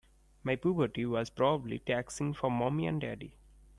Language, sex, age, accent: English, male, 19-29, India and South Asia (India, Pakistan, Sri Lanka)